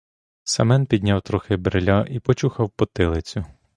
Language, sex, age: Ukrainian, male, 19-29